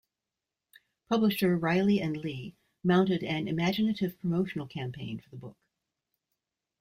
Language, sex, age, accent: English, female, 60-69, United States English